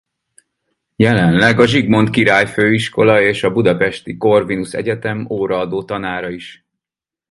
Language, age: Hungarian, 40-49